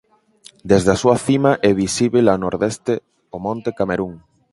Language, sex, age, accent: Galician, male, 19-29, Central (gheada)